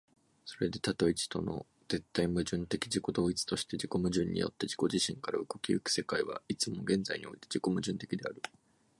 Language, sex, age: Japanese, male, 19-29